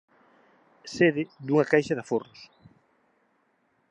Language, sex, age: Galician, male, 30-39